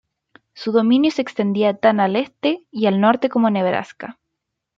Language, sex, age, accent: Spanish, female, under 19, Chileno: Chile, Cuyo